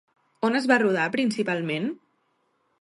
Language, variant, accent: Catalan, Central, central